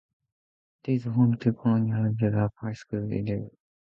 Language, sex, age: English, male, 19-29